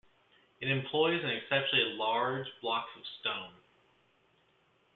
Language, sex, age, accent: English, male, 19-29, United States English